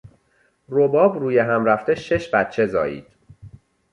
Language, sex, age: Persian, male, 30-39